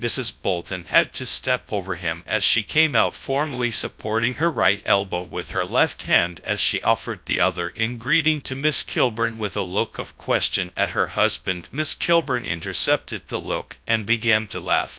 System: TTS, GradTTS